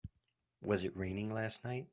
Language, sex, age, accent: English, male, 19-29, United States English